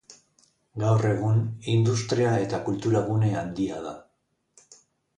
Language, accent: Basque, Erdialdekoa edo Nafarra (Gipuzkoa, Nafarroa)